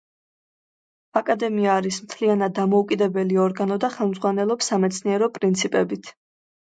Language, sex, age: Georgian, female, 19-29